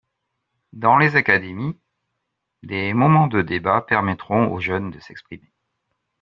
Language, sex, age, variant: French, male, 50-59, Français de métropole